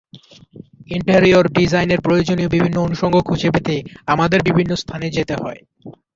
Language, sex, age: Bengali, male, under 19